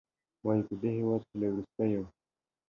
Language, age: Pashto, under 19